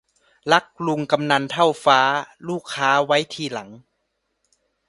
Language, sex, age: Thai, male, 19-29